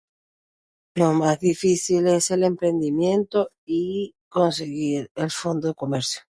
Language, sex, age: Spanish, female, 40-49